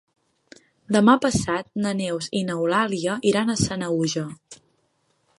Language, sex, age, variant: Catalan, female, 19-29, Central